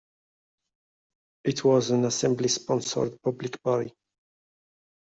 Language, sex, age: English, male, 30-39